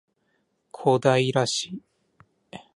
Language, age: Japanese, 40-49